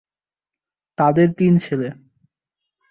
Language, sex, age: Bengali, male, 19-29